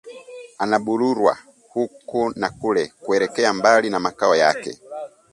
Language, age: Swahili, 30-39